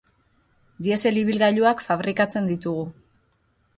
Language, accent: Basque, Erdialdekoa edo Nafarra (Gipuzkoa, Nafarroa)